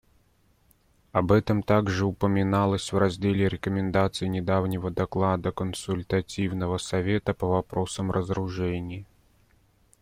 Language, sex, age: Russian, male, 30-39